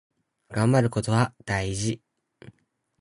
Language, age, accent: Japanese, under 19, 標準語